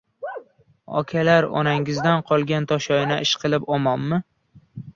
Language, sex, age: Uzbek, male, 19-29